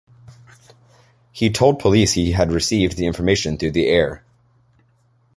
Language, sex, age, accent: English, male, 19-29, United States English